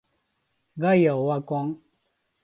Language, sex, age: Japanese, male, 30-39